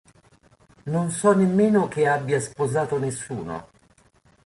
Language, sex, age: Italian, male, 50-59